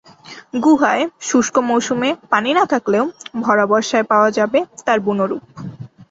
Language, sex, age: Bengali, female, under 19